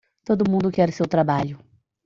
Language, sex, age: Portuguese, female, under 19